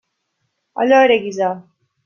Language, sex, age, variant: Catalan, female, 19-29, Nord-Occidental